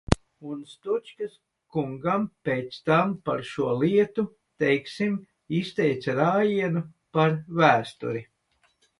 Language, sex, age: Latvian, male, 50-59